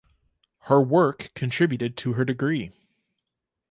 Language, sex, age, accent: English, male, 19-29, United States English